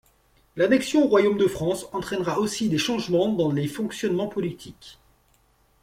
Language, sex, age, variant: French, male, 40-49, Français de métropole